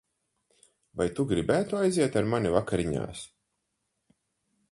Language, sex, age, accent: Latvian, male, 30-39, Riga